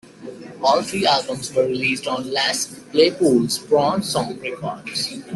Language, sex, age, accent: English, male, 19-29, United States English